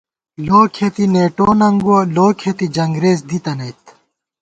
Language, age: Gawar-Bati, 30-39